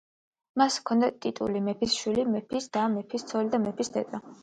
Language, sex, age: Georgian, female, 19-29